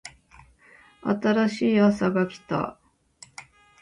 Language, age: Japanese, 30-39